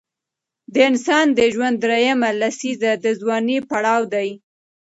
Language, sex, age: Pashto, female, 19-29